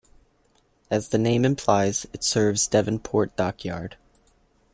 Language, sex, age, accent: English, male, 19-29, United States English